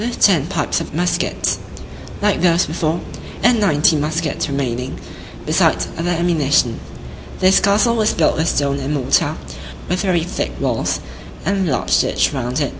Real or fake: real